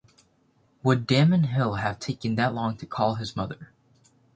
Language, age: English, under 19